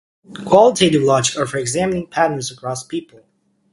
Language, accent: English, United States English